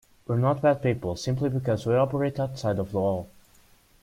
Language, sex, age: English, male, under 19